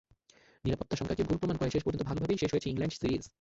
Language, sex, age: Bengali, male, 19-29